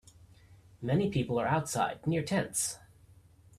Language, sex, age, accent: English, male, 30-39, United States English